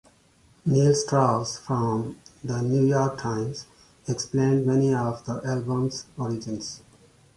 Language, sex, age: English, male, 40-49